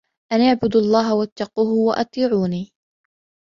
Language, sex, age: Arabic, female, 19-29